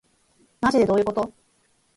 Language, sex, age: Japanese, female, 40-49